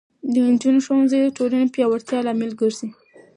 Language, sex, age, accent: Pashto, female, 19-29, معیاري پښتو